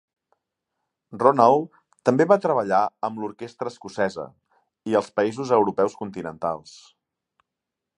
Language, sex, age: Catalan, male, 40-49